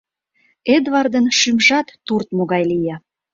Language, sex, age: Mari, female, 30-39